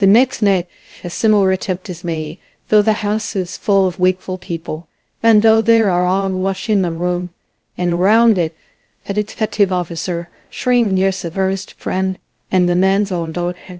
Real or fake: fake